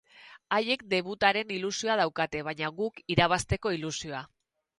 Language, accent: Basque, Erdialdekoa edo Nafarra (Gipuzkoa, Nafarroa)